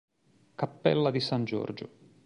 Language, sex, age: Italian, male, 40-49